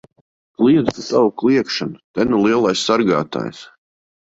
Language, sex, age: Latvian, male, 40-49